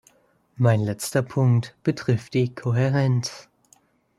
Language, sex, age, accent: German, male, under 19, Deutschland Deutsch